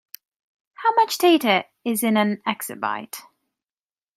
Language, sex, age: English, female, 19-29